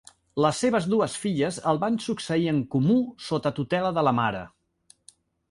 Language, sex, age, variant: Catalan, male, 50-59, Central